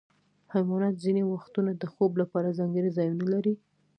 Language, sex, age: Pashto, female, 19-29